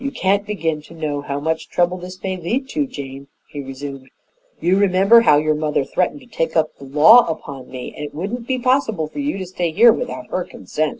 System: none